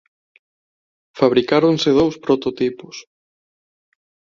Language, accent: Galician, Neofalante